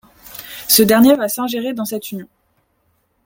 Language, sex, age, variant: French, female, 19-29, Français de métropole